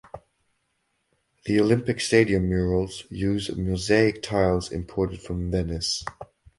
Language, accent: English, England English